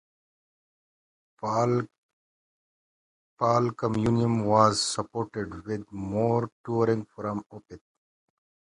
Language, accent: English, United States English